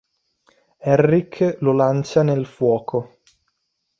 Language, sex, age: Italian, male, 19-29